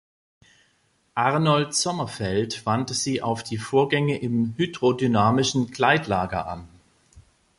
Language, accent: German, Deutschland Deutsch